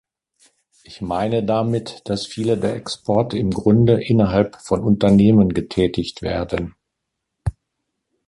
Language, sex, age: German, male, 70-79